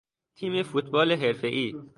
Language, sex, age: Persian, male, under 19